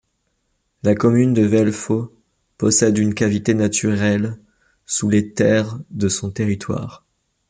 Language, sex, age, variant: French, male, 19-29, Français de métropole